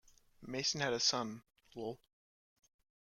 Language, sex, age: English, male, under 19